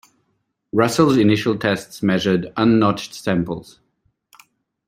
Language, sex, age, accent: English, male, 40-49, Malaysian English